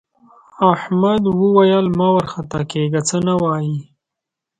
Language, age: Pashto, 19-29